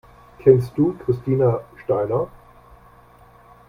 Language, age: German, 60-69